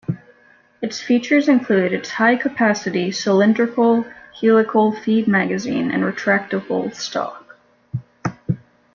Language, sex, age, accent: English, female, 19-29, United States English